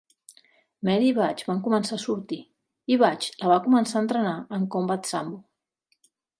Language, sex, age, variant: Catalan, female, 40-49, Central